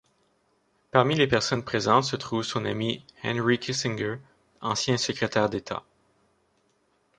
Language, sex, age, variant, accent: French, male, 30-39, Français d'Amérique du Nord, Français du Canada